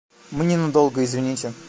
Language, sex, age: Russian, male, 19-29